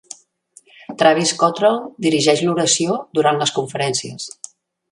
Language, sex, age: Catalan, female, 60-69